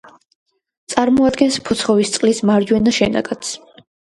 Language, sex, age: Georgian, female, under 19